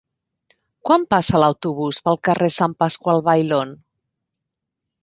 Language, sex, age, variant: Catalan, female, 40-49, Central